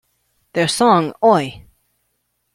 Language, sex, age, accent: English, male, 19-29, United States English